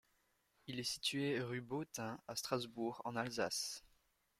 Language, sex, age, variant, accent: French, male, under 19, Français d'Europe, Français de Belgique